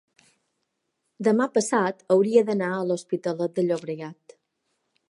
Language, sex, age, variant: Catalan, female, 40-49, Balear